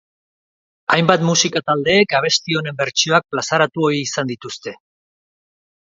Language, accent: Basque, Erdialdekoa edo Nafarra (Gipuzkoa, Nafarroa)